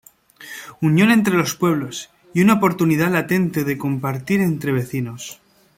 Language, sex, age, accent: Spanish, male, 19-29, España: Norte peninsular (Asturias, Castilla y León, Cantabria, País Vasco, Navarra, Aragón, La Rioja, Guadalajara, Cuenca)